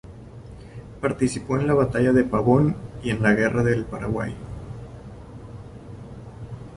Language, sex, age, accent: Spanish, female, 30-39, México